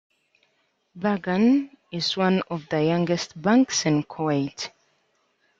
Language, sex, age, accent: English, female, 19-29, England English